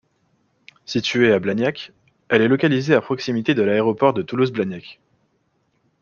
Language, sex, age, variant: French, male, 19-29, Français de métropole